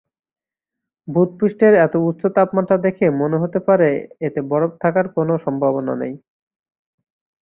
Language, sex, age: Bengali, male, 19-29